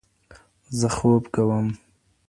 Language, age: Pashto, 19-29